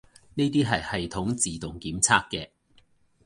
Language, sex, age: Cantonese, male, 40-49